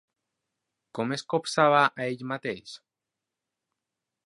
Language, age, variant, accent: Catalan, 19-29, Valencià central, valencià